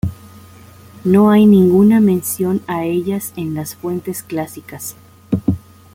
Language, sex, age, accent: Spanish, female, 30-39, México